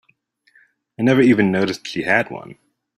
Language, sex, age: English, male, 30-39